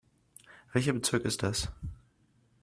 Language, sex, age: German, male, 19-29